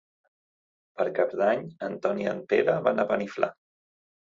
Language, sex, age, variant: Catalan, male, 30-39, Central